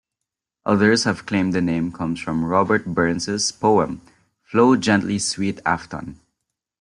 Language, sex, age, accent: English, male, 19-29, Filipino